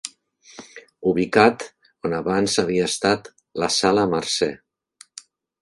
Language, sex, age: Catalan, male, 60-69